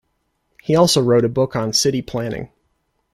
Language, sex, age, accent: English, male, 19-29, United States English